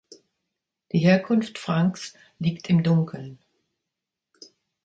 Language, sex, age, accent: German, female, 60-69, Deutschland Deutsch